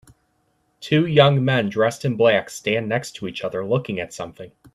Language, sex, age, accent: English, male, 19-29, United States English